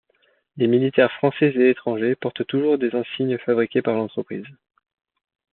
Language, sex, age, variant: French, male, 19-29, Français de métropole